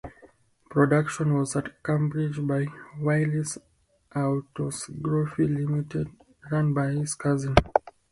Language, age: English, 19-29